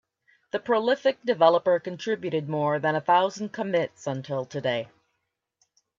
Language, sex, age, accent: English, female, 50-59, Canadian English